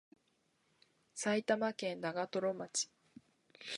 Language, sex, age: Japanese, female, under 19